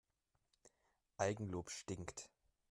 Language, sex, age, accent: German, male, 19-29, Deutschland Deutsch